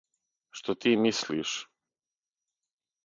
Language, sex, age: Serbian, male, 30-39